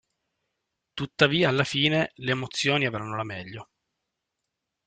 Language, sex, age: Italian, male, 30-39